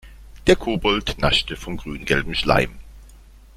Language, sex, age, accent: German, male, 40-49, Deutschland Deutsch